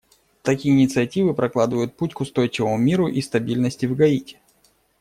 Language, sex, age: Russian, male, 40-49